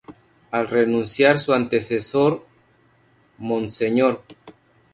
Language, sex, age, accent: Spanish, male, 30-39, México